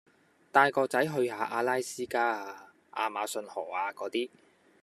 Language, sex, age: Cantonese, male, 30-39